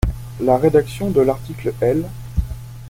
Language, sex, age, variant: French, male, 19-29, Français de métropole